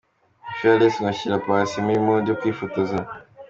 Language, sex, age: Kinyarwanda, male, under 19